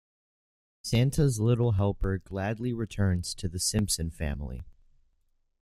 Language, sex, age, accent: English, male, under 19, United States English